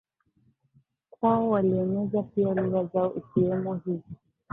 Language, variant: Swahili, Kiswahili Sanifu (EA)